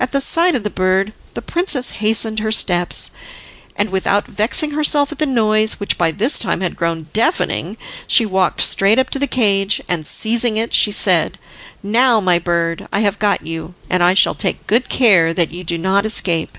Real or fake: real